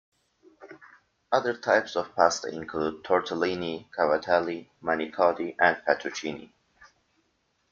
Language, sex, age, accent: English, male, 19-29, United States English